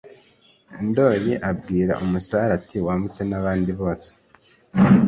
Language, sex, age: Kinyarwanda, male, 19-29